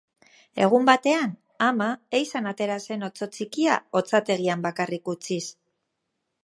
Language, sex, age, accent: Basque, female, 40-49, Mendebalekoa (Araba, Bizkaia, Gipuzkoako mendebaleko herri batzuk)